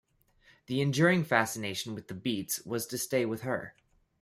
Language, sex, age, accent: English, male, 19-29, Canadian English